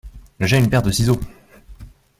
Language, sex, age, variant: French, male, 19-29, Français de métropole